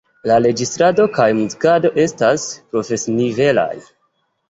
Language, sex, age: Esperanto, male, 19-29